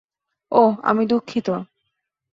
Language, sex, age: Bengali, female, 19-29